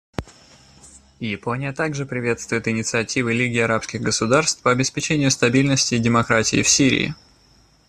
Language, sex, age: Russian, male, 19-29